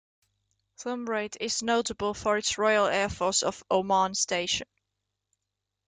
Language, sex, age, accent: English, female, 19-29, England English